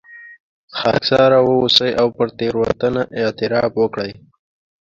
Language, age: Pashto, 19-29